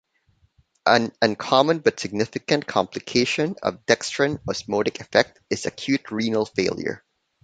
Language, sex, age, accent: English, male, 30-39, Filipino